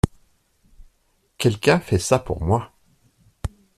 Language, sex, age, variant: French, male, 50-59, Français de métropole